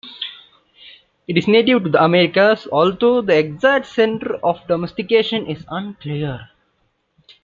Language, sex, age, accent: English, male, 19-29, India and South Asia (India, Pakistan, Sri Lanka)